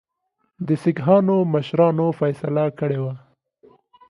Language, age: Pashto, 19-29